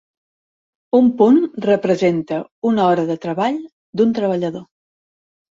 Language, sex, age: Catalan, female, 50-59